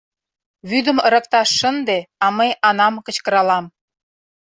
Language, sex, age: Mari, female, 40-49